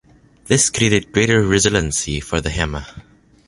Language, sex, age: English, male, 19-29